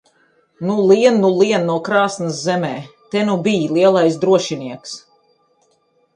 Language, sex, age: Latvian, female, 50-59